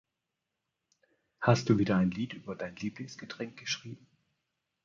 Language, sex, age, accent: German, male, 30-39, Deutschland Deutsch